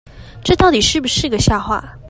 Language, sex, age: Chinese, female, 19-29